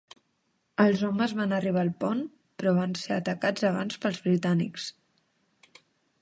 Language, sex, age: Catalan, female, 19-29